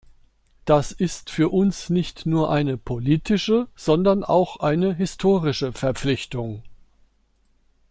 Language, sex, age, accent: German, male, 50-59, Deutschland Deutsch